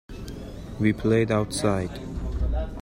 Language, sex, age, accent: English, male, 19-29, United States English